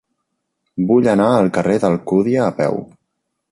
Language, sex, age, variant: Catalan, male, 19-29, Central